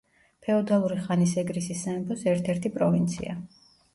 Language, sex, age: Georgian, female, 30-39